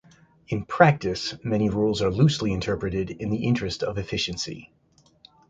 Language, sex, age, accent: English, male, 50-59, United States English